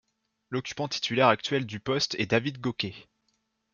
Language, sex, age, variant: French, male, 19-29, Français de métropole